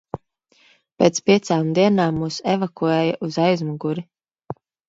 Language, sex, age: Latvian, female, 30-39